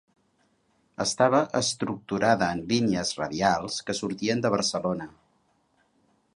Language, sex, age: Catalan, male, 60-69